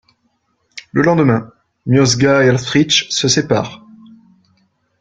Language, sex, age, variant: French, male, 40-49, Français de métropole